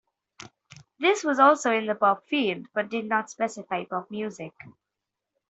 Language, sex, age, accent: English, female, under 19, India and South Asia (India, Pakistan, Sri Lanka)